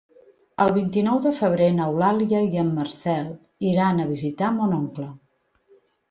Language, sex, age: Catalan, female, 50-59